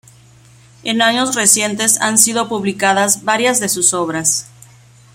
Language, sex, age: Spanish, female, 30-39